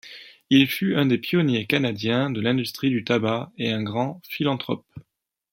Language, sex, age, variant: French, male, 19-29, Français de métropole